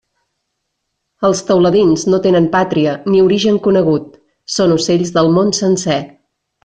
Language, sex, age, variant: Catalan, female, 30-39, Central